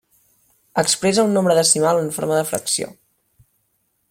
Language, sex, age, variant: Catalan, female, 19-29, Central